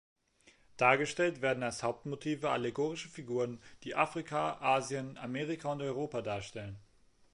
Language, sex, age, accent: German, male, 19-29, Deutschland Deutsch